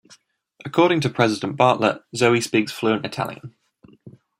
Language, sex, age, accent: English, male, 19-29, England English